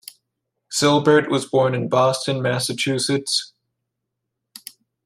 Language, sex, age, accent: English, male, 19-29, United States English